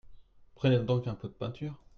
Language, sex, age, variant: French, male, 30-39, Français de métropole